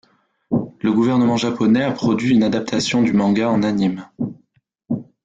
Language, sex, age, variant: French, male, 30-39, Français de métropole